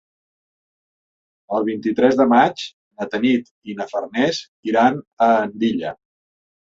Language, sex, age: Catalan, male, 50-59